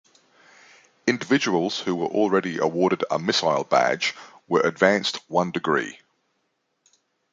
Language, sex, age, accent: English, male, 50-59, Australian English